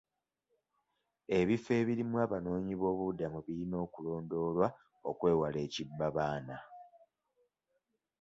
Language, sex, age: Ganda, male, 19-29